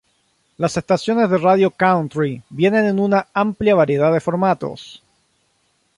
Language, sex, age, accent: Spanish, male, 40-49, Chileno: Chile, Cuyo